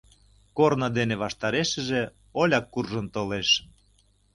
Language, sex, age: Mari, male, 60-69